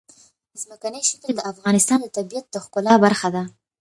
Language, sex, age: Pashto, female, 19-29